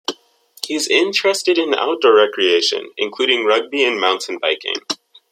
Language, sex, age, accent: English, male, under 19, United States English